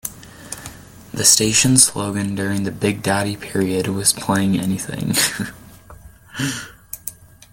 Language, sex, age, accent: English, male, under 19, United States English